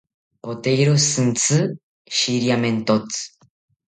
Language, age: South Ucayali Ashéninka, under 19